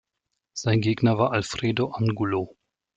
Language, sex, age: German, male, 30-39